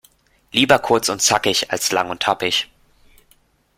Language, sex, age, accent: German, male, under 19, Deutschland Deutsch